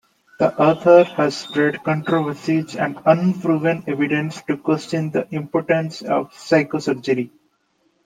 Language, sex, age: English, male, 19-29